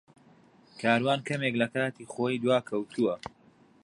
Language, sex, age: Central Kurdish, male, 19-29